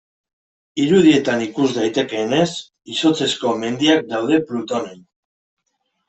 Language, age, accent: Basque, 30-39, Mendebalekoa (Araba, Bizkaia, Gipuzkoako mendebaleko herri batzuk)